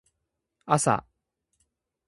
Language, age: Japanese, 19-29